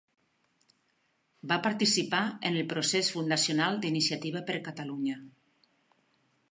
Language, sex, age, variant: Catalan, female, 40-49, Nord-Occidental